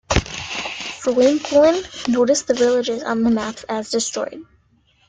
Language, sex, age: English, female, under 19